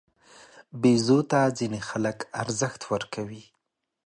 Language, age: Pashto, 30-39